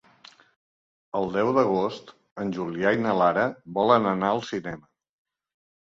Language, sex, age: Catalan, male, 50-59